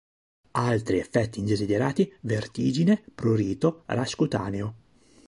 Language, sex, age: Italian, male, 30-39